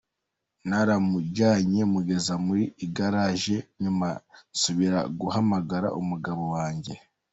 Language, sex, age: Kinyarwanda, male, 19-29